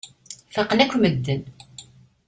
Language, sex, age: Kabyle, female, 40-49